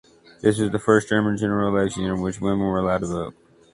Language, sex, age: English, male, 30-39